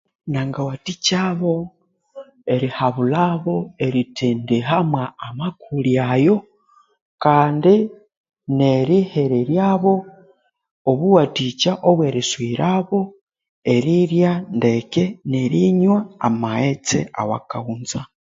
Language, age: Konzo, 19-29